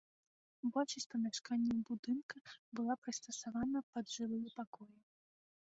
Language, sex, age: Belarusian, female, under 19